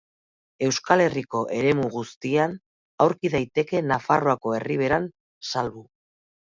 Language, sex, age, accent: Basque, female, 40-49, Erdialdekoa edo Nafarra (Gipuzkoa, Nafarroa)